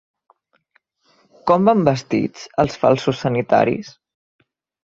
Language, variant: Catalan, Central